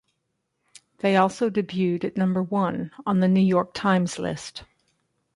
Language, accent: English, United States English